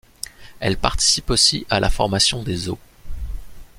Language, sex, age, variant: French, male, 30-39, Français de métropole